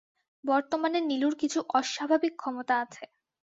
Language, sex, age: Bengali, female, 19-29